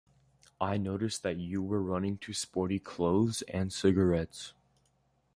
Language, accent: English, United States English